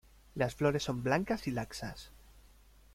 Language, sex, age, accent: Spanish, male, 30-39, España: Norte peninsular (Asturias, Castilla y León, Cantabria, País Vasco, Navarra, Aragón, La Rioja, Guadalajara, Cuenca)